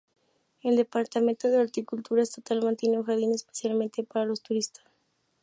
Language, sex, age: Spanish, female, 19-29